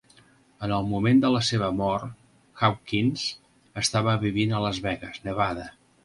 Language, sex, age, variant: Catalan, male, 60-69, Central